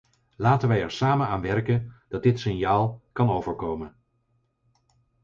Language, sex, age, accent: Dutch, male, 50-59, Nederlands Nederlands